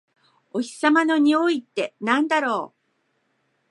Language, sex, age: Japanese, female, 50-59